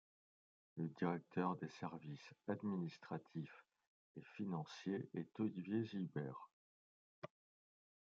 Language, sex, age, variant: French, male, 40-49, Français de métropole